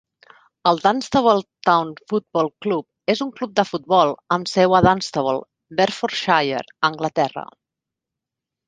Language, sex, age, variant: Catalan, female, 40-49, Central